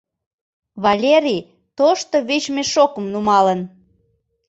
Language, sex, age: Mari, female, 30-39